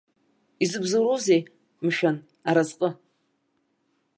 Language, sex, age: Abkhazian, female, 50-59